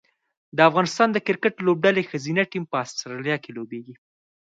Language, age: Pashto, under 19